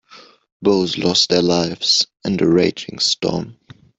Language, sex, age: English, male, 19-29